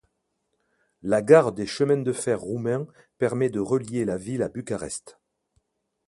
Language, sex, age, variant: French, male, 50-59, Français de métropole